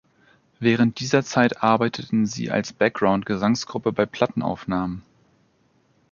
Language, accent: German, Deutschland Deutsch